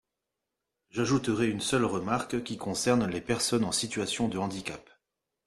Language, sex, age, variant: French, male, 40-49, Français de métropole